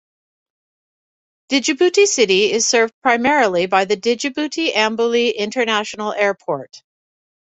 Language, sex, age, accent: English, female, 50-59, United States English